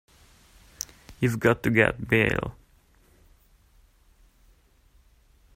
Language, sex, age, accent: English, male, 19-29, United States English